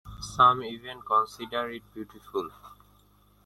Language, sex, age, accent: English, male, 19-29, India and South Asia (India, Pakistan, Sri Lanka)